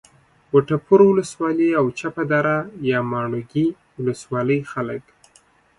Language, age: Pashto, 30-39